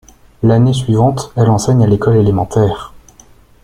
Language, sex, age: French, male, 19-29